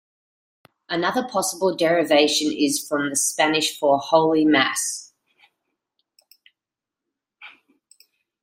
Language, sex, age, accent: English, female, 30-39, Australian English